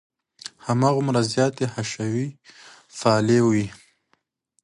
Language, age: Pashto, 30-39